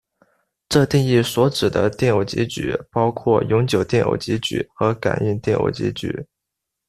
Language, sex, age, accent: Chinese, male, under 19, 出生地：广东省